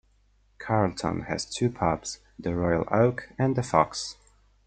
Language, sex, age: English, male, under 19